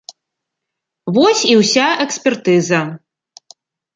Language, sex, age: Belarusian, female, 40-49